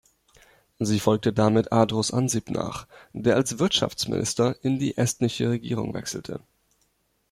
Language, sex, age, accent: German, male, 19-29, Deutschland Deutsch